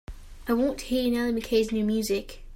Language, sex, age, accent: English, female, under 19, England English